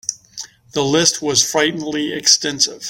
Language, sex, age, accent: English, male, 50-59, United States English